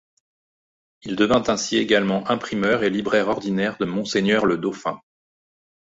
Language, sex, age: French, male, 30-39